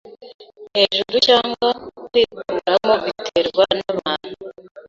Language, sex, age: Kinyarwanda, female, 19-29